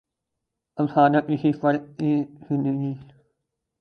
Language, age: Urdu, 19-29